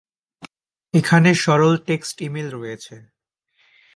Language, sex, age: Bengali, male, 19-29